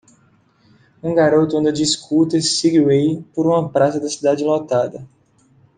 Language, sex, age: Portuguese, male, 30-39